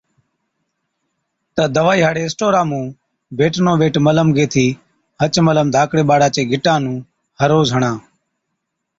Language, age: Od, 30-39